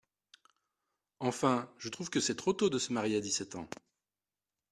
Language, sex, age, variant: French, male, 30-39, Français de métropole